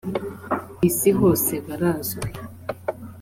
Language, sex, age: Kinyarwanda, female, under 19